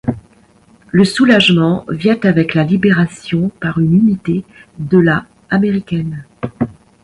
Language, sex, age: French, female, 60-69